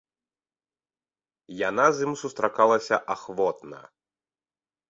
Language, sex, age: Belarusian, male, 19-29